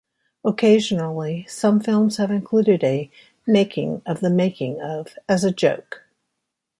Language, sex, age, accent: English, female, 60-69, United States English